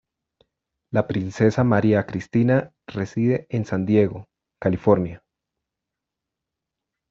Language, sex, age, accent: Spanish, male, 30-39, Andino-Pacífico: Colombia, Perú, Ecuador, oeste de Bolivia y Venezuela andina